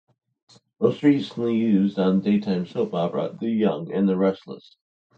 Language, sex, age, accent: English, male, 60-69, United States English